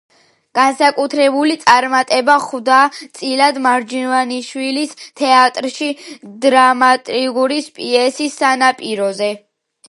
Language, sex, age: Georgian, female, under 19